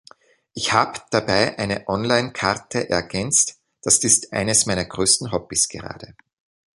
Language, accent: German, Österreichisches Deutsch